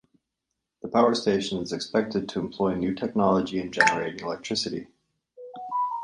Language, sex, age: English, male, 40-49